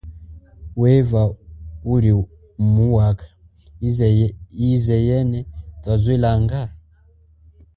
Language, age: Chokwe, 19-29